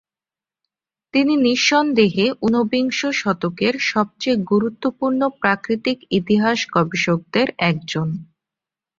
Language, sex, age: Bengali, female, 19-29